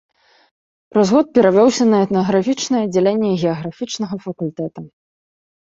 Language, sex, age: Belarusian, female, 19-29